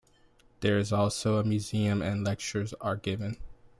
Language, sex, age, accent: English, male, 19-29, United States English